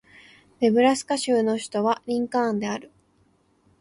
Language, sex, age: Japanese, female, under 19